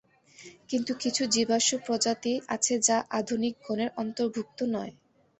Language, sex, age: Bengali, female, 19-29